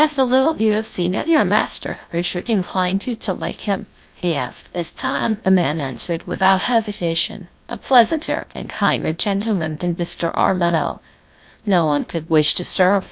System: TTS, GlowTTS